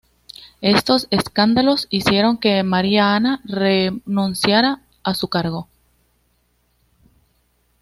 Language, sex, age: Spanish, female, 19-29